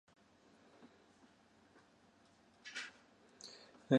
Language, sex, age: Japanese, male, 19-29